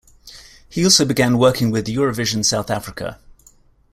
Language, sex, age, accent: English, male, 30-39, England English